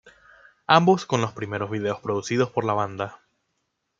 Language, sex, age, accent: Spanish, male, 19-29, Caribe: Cuba, Venezuela, Puerto Rico, República Dominicana, Panamá, Colombia caribeña, México caribeño, Costa del golfo de México